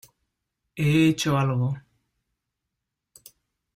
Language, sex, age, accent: Spanish, male, 19-29, España: Centro-Sur peninsular (Madrid, Toledo, Castilla-La Mancha)